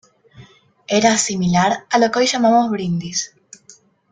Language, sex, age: Spanish, female, under 19